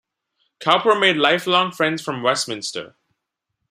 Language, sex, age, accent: English, male, under 19, India and South Asia (India, Pakistan, Sri Lanka)